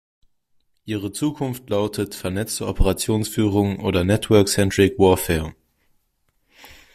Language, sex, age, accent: German, male, under 19, Deutschland Deutsch